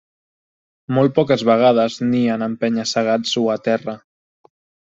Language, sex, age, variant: Catalan, male, 19-29, Septentrional